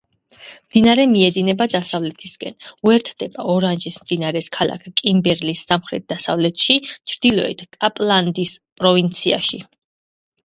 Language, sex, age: Georgian, male, 30-39